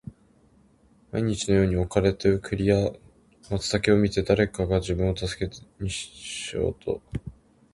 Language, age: Japanese, 19-29